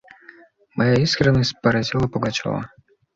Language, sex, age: Russian, male, 19-29